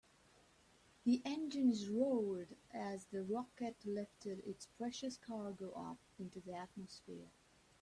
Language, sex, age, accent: English, female, 19-29, England English